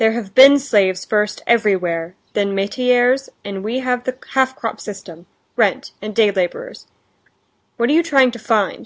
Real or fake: real